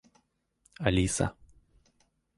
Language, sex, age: Russian, male, 30-39